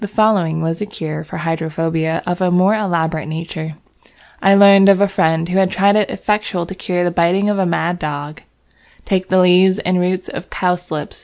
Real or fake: real